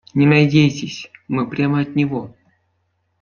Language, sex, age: Russian, male, 19-29